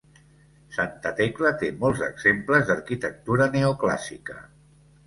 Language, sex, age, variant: Catalan, male, 60-69, Central